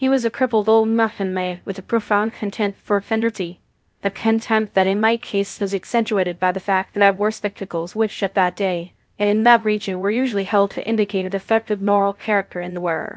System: TTS, VITS